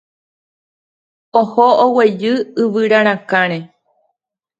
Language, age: Guarani, 19-29